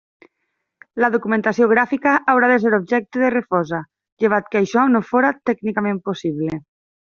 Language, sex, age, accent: Catalan, female, 30-39, valencià